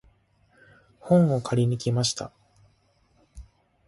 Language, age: Japanese, 19-29